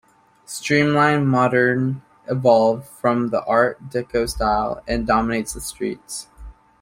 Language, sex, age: English, male, 19-29